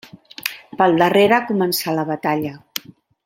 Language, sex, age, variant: Catalan, female, 50-59, Central